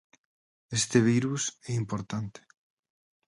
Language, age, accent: Galician, 30-39, Normativo (estándar)